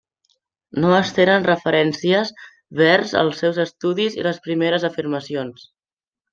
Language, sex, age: Catalan, male, under 19